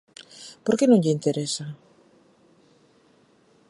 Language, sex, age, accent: Galician, female, 50-59, Central (gheada)